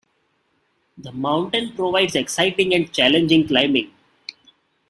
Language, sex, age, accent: English, male, 19-29, India and South Asia (India, Pakistan, Sri Lanka)